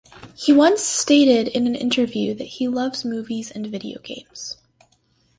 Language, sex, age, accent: English, female, under 19, United States English